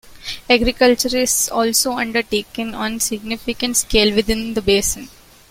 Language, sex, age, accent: English, female, 19-29, India and South Asia (India, Pakistan, Sri Lanka)